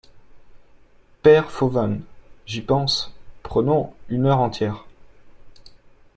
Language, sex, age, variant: French, male, 30-39, Français de métropole